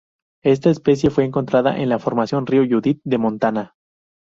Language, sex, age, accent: Spanish, male, 19-29, México